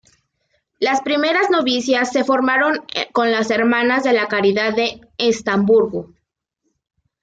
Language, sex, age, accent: Spanish, female, under 19, México